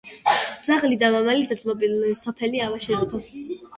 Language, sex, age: Georgian, female, 19-29